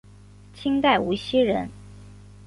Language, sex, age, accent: Chinese, female, 19-29, 出生地：广东省